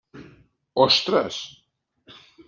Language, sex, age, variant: Catalan, male, 70-79, Central